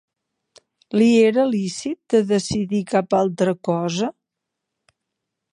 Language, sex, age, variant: Catalan, female, 50-59, Central